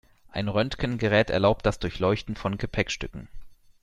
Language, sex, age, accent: German, male, 19-29, Deutschland Deutsch